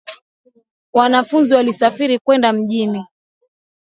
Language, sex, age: Swahili, female, 19-29